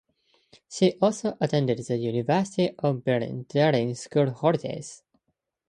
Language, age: English, under 19